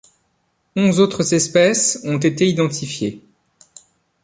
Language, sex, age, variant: French, male, 40-49, Français de métropole